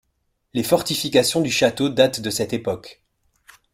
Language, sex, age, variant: French, male, 40-49, Français de métropole